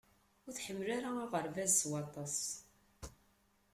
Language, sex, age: Kabyle, female, 80-89